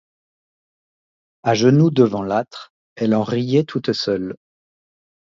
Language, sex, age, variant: French, male, 30-39, Français de métropole